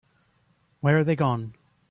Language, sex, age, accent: English, male, 30-39, United States English